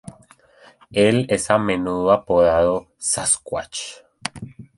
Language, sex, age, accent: Spanish, male, 19-29, Andino-Pacífico: Colombia, Perú, Ecuador, oeste de Bolivia y Venezuela andina